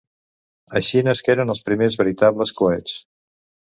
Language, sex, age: Catalan, male, 60-69